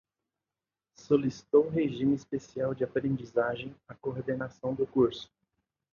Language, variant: Portuguese, Portuguese (Brasil)